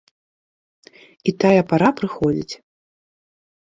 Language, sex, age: Belarusian, female, 19-29